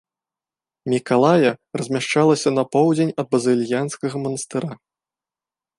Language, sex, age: Belarusian, male, 19-29